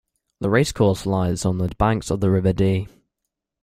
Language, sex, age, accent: English, male, 19-29, England English